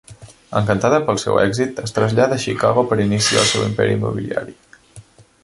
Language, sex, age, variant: Catalan, male, 19-29, Central